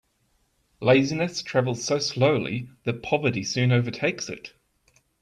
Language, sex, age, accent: English, male, 30-39, Australian English